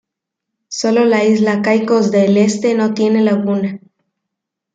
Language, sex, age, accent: Spanish, female, 19-29, México